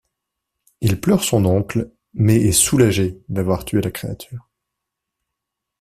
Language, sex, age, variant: French, male, 19-29, Français de métropole